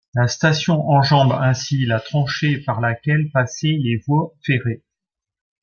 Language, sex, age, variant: French, male, 40-49, Français de métropole